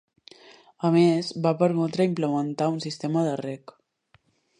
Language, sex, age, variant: Catalan, female, 19-29, Balear